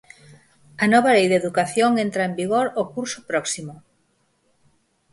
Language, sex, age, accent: Galician, female, 50-59, Normativo (estándar)